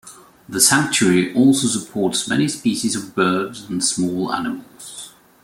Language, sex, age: English, male, 40-49